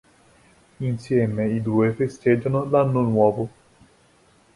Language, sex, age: Italian, male, 19-29